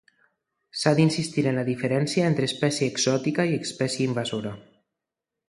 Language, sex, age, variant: Catalan, male, 40-49, Central